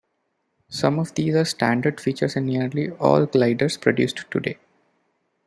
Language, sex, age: English, male, 19-29